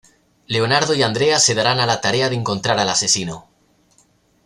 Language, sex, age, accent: Spanish, male, 19-29, España: Norte peninsular (Asturias, Castilla y León, Cantabria, País Vasco, Navarra, Aragón, La Rioja, Guadalajara, Cuenca)